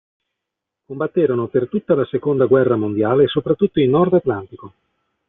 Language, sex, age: Italian, male, 40-49